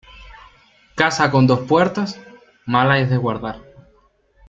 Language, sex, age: Spanish, male, 19-29